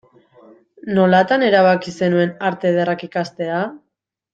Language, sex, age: Basque, female, 19-29